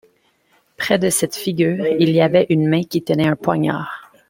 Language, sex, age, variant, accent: French, female, 19-29, Français d'Amérique du Nord, Français du Canada